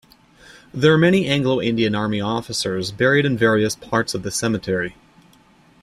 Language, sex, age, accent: English, male, 40-49, United States English